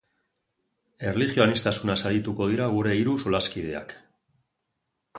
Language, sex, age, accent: Basque, male, 40-49, Mendebalekoa (Araba, Bizkaia, Gipuzkoako mendebaleko herri batzuk)